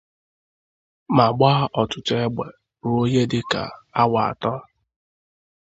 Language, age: Igbo, 30-39